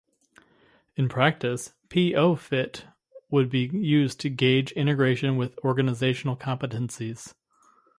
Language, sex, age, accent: English, male, 30-39, United States English